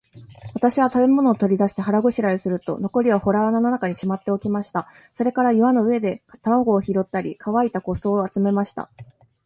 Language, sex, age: Japanese, male, 19-29